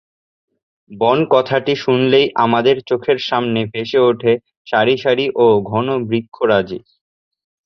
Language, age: Bengali, 19-29